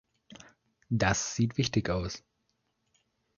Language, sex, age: German, male, 19-29